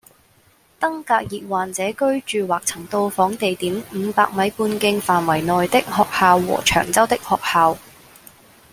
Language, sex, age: Cantonese, female, 19-29